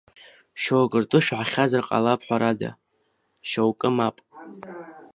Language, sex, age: Abkhazian, female, 30-39